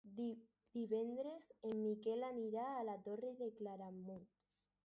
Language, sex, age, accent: Catalan, female, under 19, aprenent (recent, des del castellà)